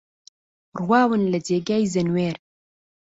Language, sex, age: Central Kurdish, female, 19-29